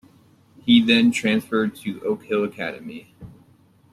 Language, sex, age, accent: English, male, 19-29, United States English